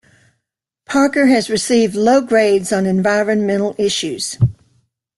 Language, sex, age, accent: English, female, 60-69, United States English